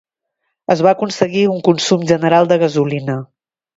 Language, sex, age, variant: Catalan, female, 50-59, Septentrional